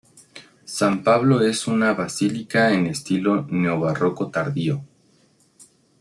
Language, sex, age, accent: Spanish, male, 19-29, México